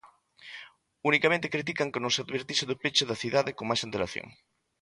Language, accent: Galician, Normativo (estándar)